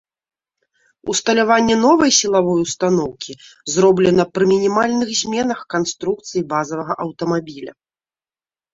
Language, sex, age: Belarusian, female, 30-39